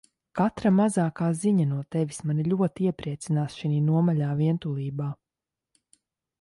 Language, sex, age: Latvian, female, 30-39